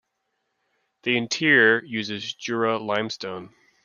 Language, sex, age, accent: English, male, 30-39, United States English